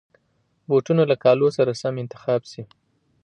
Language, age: Pashto, 30-39